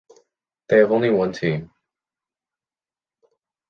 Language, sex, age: English, male, under 19